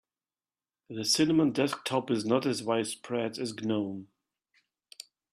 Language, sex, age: English, male, 40-49